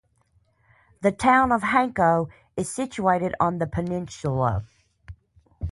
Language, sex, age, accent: English, female, 40-49, United States English